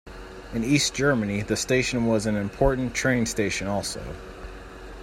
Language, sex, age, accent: English, male, 19-29, United States English